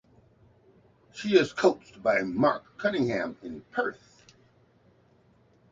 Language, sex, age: English, male, 60-69